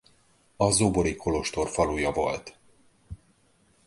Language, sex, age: Hungarian, male, 40-49